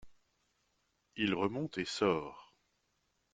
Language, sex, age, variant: French, male, 30-39, Français de métropole